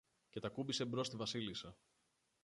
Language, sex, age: Greek, male, 30-39